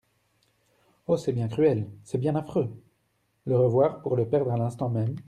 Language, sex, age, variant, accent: French, male, 30-39, Français d'Europe, Français de Belgique